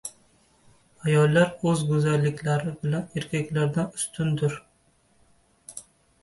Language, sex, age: Uzbek, male, 19-29